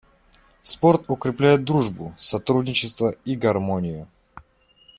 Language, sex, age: Russian, male, 40-49